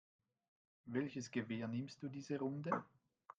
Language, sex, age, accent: German, male, 50-59, Schweizerdeutsch